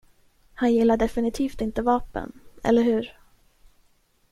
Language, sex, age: Swedish, female, 19-29